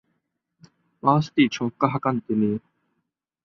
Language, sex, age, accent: Bengali, male, under 19, Native